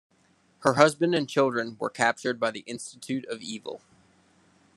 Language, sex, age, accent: English, male, 30-39, United States English